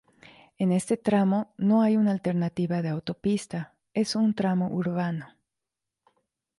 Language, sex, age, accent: Spanish, female, 40-49, México; Andino-Pacífico: Colombia, Perú, Ecuador, oeste de Bolivia y Venezuela andina